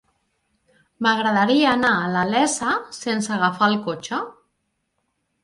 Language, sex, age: Catalan, female, 40-49